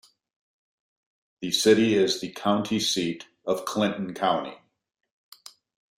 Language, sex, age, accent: English, male, 50-59, United States English